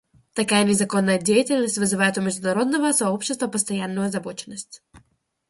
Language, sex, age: Russian, female, under 19